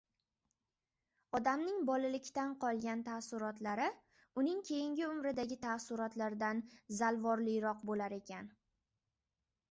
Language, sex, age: Uzbek, female, under 19